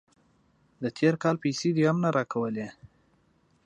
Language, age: Pashto, 19-29